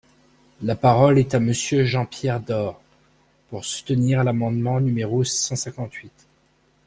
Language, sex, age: French, male, 40-49